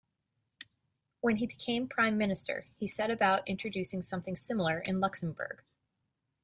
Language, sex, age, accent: English, female, 30-39, United States English